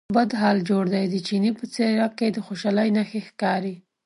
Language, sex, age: Pashto, female, 19-29